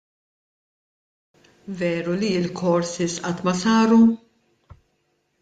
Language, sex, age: Maltese, female, 50-59